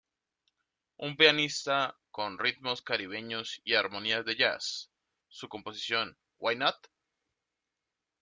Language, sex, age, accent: Spanish, male, 30-39, Caribe: Cuba, Venezuela, Puerto Rico, República Dominicana, Panamá, Colombia caribeña, México caribeño, Costa del golfo de México